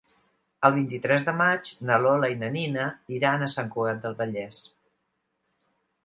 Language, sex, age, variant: Catalan, female, 60-69, Central